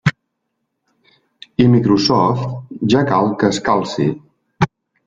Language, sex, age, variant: Catalan, male, 50-59, Central